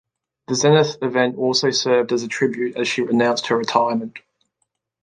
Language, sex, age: English, male, 30-39